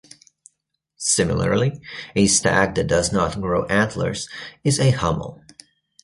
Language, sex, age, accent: English, male, 19-29, United States English